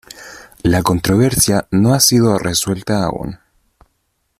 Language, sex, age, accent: Spanish, male, 19-29, Chileno: Chile, Cuyo